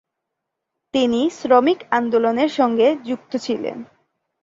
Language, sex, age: Bengali, female, 19-29